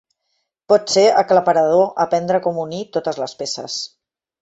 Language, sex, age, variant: Catalan, female, 40-49, Central